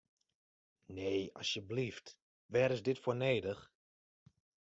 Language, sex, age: Western Frisian, male, 19-29